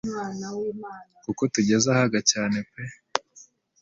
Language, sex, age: Kinyarwanda, female, 30-39